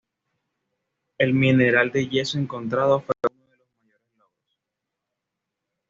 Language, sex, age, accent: Spanish, male, 19-29, Caribe: Cuba, Venezuela, Puerto Rico, República Dominicana, Panamá, Colombia caribeña, México caribeño, Costa del golfo de México